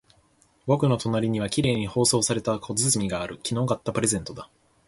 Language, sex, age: Japanese, male, under 19